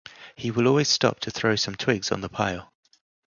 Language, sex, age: English, male, 30-39